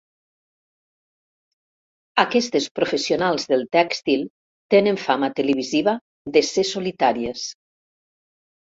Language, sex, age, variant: Catalan, female, 60-69, Septentrional